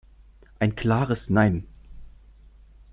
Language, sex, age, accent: German, male, 19-29, Deutschland Deutsch